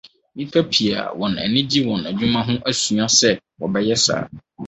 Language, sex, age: Akan, male, 30-39